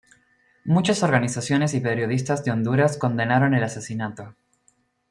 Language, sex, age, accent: Spanish, male, 19-29, Rioplatense: Argentina, Uruguay, este de Bolivia, Paraguay